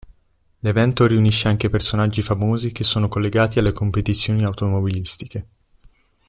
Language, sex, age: Italian, male, under 19